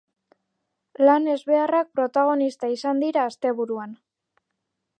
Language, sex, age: Basque, female, 19-29